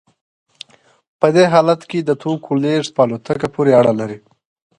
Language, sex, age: Pashto, female, 19-29